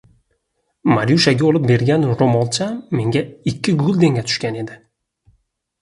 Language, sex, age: Uzbek, male, 19-29